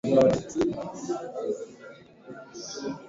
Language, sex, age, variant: Swahili, female, 19-29, Kiswahili Sanifu (EA)